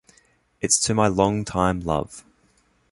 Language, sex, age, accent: English, male, 19-29, Australian English